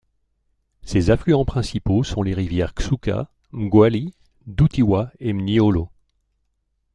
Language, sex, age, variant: French, male, 60-69, Français de métropole